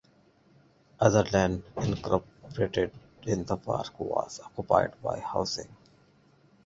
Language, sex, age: English, male, 19-29